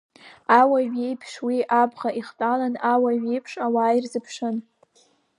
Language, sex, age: Abkhazian, female, 19-29